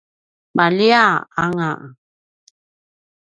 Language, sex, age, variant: Paiwan, female, 50-59, pinayuanan a kinaikacedasan (東排灣語)